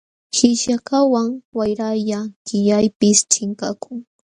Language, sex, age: Jauja Wanca Quechua, female, 19-29